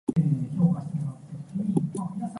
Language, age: Cantonese, 19-29